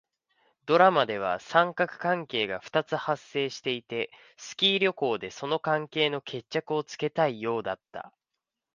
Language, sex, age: Japanese, male, 19-29